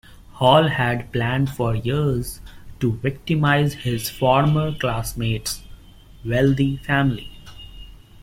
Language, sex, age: English, male, 19-29